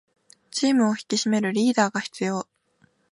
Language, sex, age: Japanese, female, 19-29